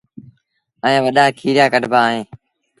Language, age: Sindhi Bhil, 19-29